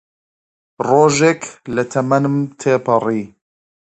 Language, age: Central Kurdish, 19-29